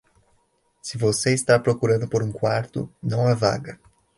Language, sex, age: Portuguese, male, 19-29